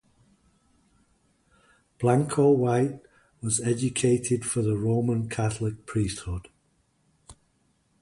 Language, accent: English, England English